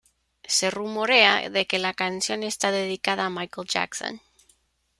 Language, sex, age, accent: Spanish, female, 40-49, México